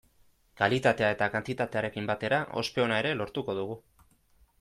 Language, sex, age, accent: Basque, male, 19-29, Erdialdekoa edo Nafarra (Gipuzkoa, Nafarroa)